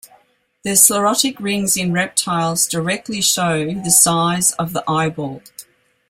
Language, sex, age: English, female, 60-69